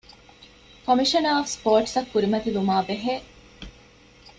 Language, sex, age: Divehi, female, 19-29